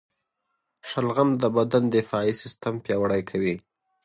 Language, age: Pashto, 19-29